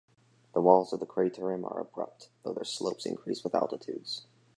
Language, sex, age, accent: English, male, under 19, United States English